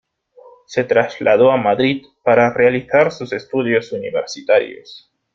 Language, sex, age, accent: Spanish, male, 19-29, Andino-Pacífico: Colombia, Perú, Ecuador, oeste de Bolivia y Venezuela andina